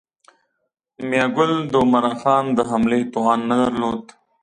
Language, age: Pashto, 19-29